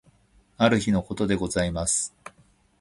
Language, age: Japanese, 50-59